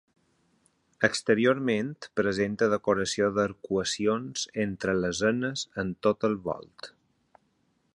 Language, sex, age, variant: Catalan, male, 40-49, Balear